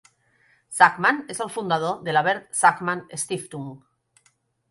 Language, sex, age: Catalan, female, 40-49